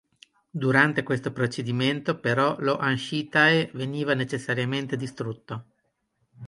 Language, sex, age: Italian, male, 40-49